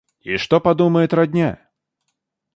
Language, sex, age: Russian, male, 19-29